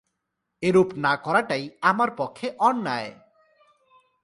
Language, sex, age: Bengali, male, 19-29